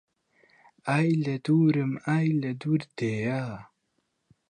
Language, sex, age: Central Kurdish, male, 19-29